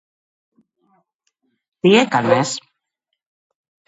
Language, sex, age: Greek, female, 40-49